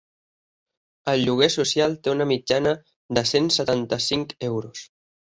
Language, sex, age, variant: Catalan, male, 19-29, Central